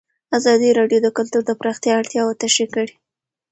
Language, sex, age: Pashto, female, 19-29